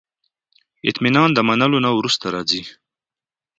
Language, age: Pashto, 30-39